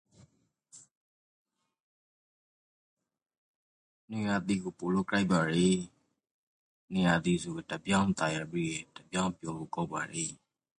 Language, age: Rakhine, 30-39